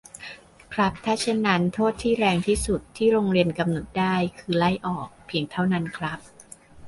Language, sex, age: Thai, male, under 19